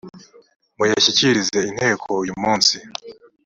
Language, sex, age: Kinyarwanda, male, 19-29